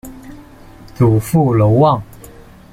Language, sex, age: Chinese, male, 19-29